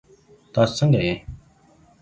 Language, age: Pashto, 30-39